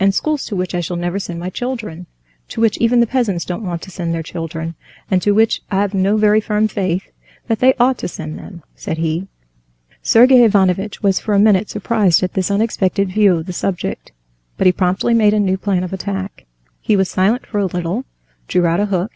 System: none